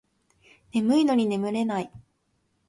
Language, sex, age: Japanese, female, 19-29